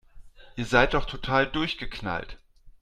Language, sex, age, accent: German, male, 40-49, Deutschland Deutsch